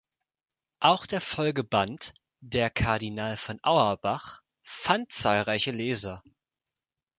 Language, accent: German, Deutschland Deutsch